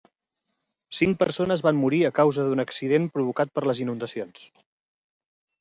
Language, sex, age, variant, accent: Catalan, male, 40-49, Central, central